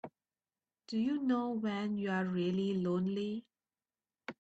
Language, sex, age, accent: English, female, 19-29, Malaysian English